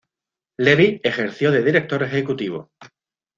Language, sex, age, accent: Spanish, male, 40-49, España: Sur peninsular (Andalucia, Extremadura, Murcia)